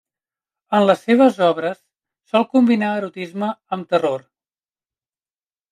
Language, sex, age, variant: Catalan, male, 30-39, Central